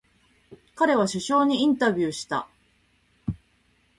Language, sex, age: Japanese, female, 30-39